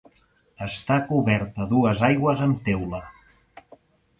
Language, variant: Catalan, Central